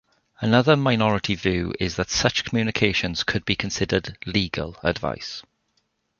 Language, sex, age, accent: English, male, 40-49, Welsh English